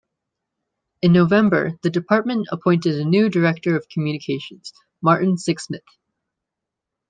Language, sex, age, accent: English, male, 19-29, United States English